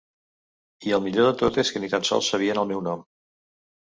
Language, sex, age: Catalan, male, 60-69